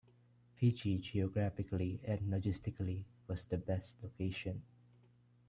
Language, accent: English, Filipino